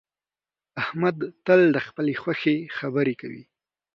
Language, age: Pashto, under 19